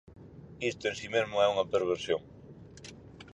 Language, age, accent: Galician, 19-29, Central (gheada)